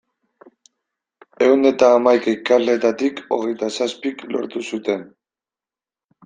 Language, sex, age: Basque, male, 19-29